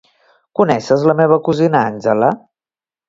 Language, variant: Catalan, Septentrional